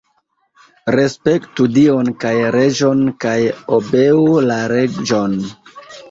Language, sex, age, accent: Esperanto, male, 30-39, Internacia